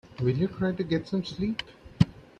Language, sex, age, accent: English, male, 30-39, India and South Asia (India, Pakistan, Sri Lanka)